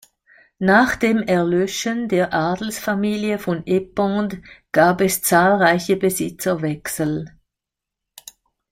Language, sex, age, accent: German, female, 60-69, Schweizerdeutsch